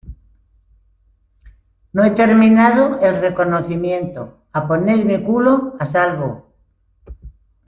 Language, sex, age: Spanish, female, 80-89